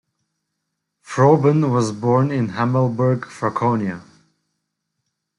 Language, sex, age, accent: English, male, 19-29, United States English